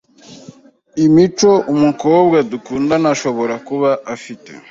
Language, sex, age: Kinyarwanda, male, 19-29